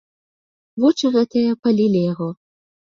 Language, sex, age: Belarusian, female, 19-29